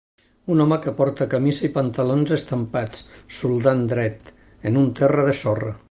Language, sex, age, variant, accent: Catalan, male, 60-69, Nord-Occidental, nord-occidental